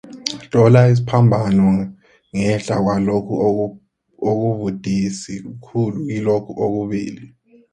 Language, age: South Ndebele, 30-39